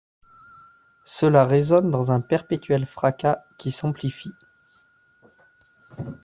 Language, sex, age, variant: French, male, 30-39, Français de métropole